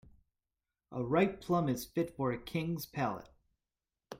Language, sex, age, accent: English, male, 30-39, United States English